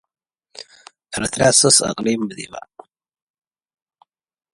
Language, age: English, 30-39